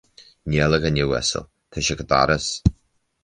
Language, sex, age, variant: Irish, male, 30-39, Gaeilge Uladh